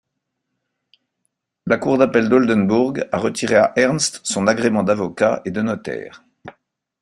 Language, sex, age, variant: French, male, 60-69, Français de métropole